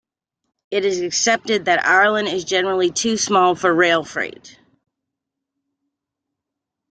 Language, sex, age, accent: English, female, 40-49, United States English